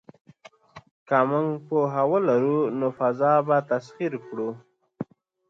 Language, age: Pashto, 30-39